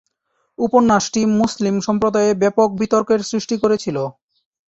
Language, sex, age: Bengali, male, 19-29